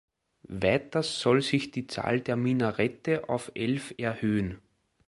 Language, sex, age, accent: German, male, 40-49, Österreichisches Deutsch